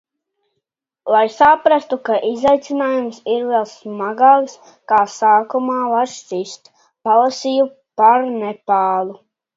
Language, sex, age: Latvian, male, under 19